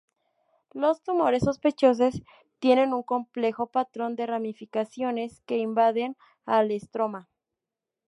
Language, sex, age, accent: Spanish, female, 19-29, México